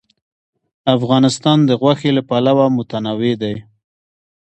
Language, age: Pashto, 30-39